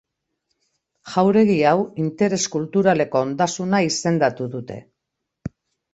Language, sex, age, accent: Basque, female, 60-69, Mendebalekoa (Araba, Bizkaia, Gipuzkoako mendebaleko herri batzuk)